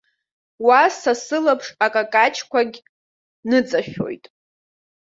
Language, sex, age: Abkhazian, female, under 19